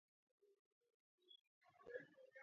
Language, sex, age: Georgian, male, under 19